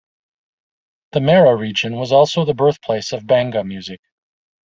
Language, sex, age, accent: English, male, 50-59, United States English